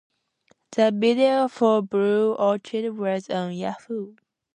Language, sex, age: English, female, 19-29